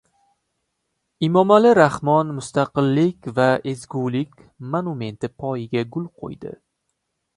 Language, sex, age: Uzbek, male, 19-29